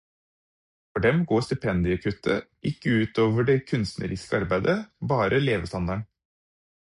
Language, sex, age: Norwegian Bokmål, male, 30-39